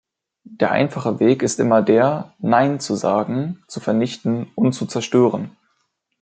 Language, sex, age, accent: German, male, under 19, Deutschland Deutsch